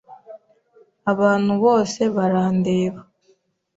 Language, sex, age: Kinyarwanda, female, 19-29